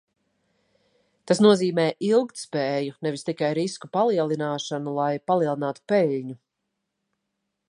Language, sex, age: Latvian, female, 30-39